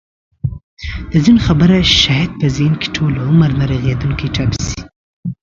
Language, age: Pashto, under 19